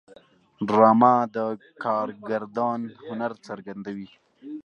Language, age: Pashto, under 19